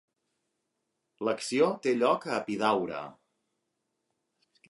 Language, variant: Catalan, Central